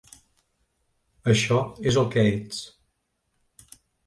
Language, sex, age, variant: Catalan, male, 60-69, Central